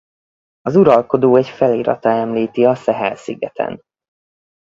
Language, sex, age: Hungarian, male, 30-39